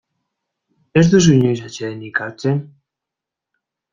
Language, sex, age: Basque, male, 19-29